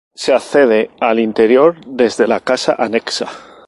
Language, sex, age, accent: Spanish, male, 40-49, España: Norte peninsular (Asturias, Castilla y León, Cantabria, País Vasco, Navarra, Aragón, La Rioja, Guadalajara, Cuenca)